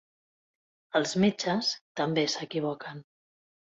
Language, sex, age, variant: Catalan, female, 40-49, Central